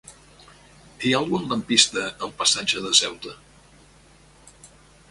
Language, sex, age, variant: Catalan, male, 70-79, Central